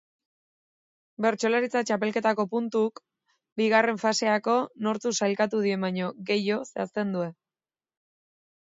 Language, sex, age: Basque, female, 30-39